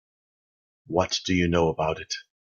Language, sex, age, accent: English, male, 40-49, Canadian English